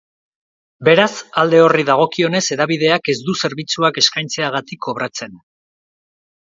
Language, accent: Basque, Erdialdekoa edo Nafarra (Gipuzkoa, Nafarroa)